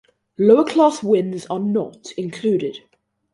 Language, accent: English, England English